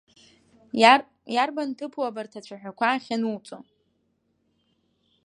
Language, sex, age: Abkhazian, female, under 19